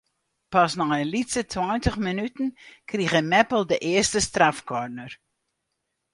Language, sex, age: Western Frisian, female, 60-69